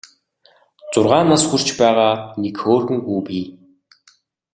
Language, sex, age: Mongolian, male, 19-29